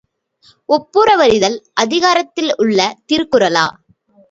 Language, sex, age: Tamil, female, 19-29